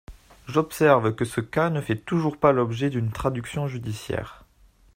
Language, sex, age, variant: French, male, 19-29, Français de métropole